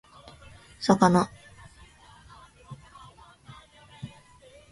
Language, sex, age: Japanese, female, under 19